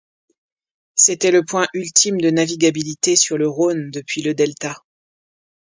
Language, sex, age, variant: French, female, 40-49, Français de métropole